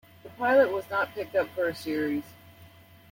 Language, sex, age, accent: English, female, 40-49, United States English